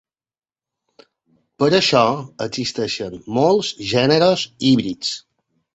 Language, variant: Catalan, Balear